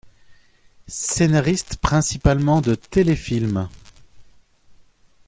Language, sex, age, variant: French, male, 40-49, Français de métropole